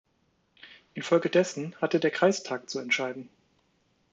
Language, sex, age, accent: German, male, 40-49, Deutschland Deutsch